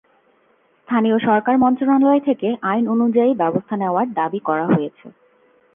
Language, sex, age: Bengali, female, 19-29